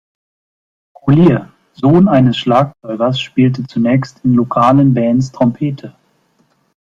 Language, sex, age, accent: German, male, 30-39, Deutschland Deutsch